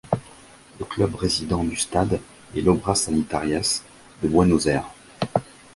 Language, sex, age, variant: French, male, 50-59, Français de métropole